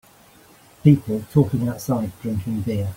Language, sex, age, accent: English, male, 50-59, England English